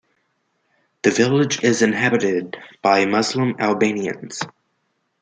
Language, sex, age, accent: English, male, under 19, United States English